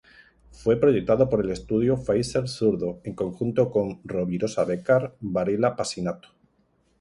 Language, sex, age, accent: Spanish, male, 40-49, España: Sur peninsular (Andalucia, Extremadura, Murcia)